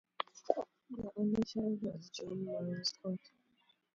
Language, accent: English, England English